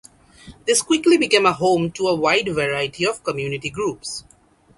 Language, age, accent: English, 19-29, India and South Asia (India, Pakistan, Sri Lanka)